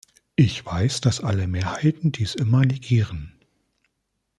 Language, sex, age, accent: German, male, 40-49, Deutschland Deutsch